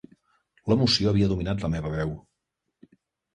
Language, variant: Catalan, Central